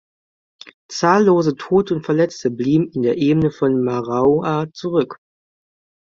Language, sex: German, male